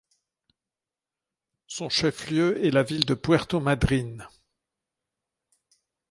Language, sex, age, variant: French, male, 60-69, Français de métropole